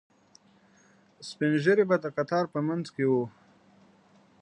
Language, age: Pashto, 19-29